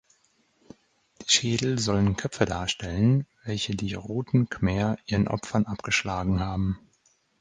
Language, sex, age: German, male, 30-39